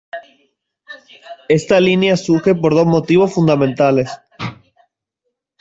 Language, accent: Spanish, España: Sur peninsular (Andalucia, Extremadura, Murcia)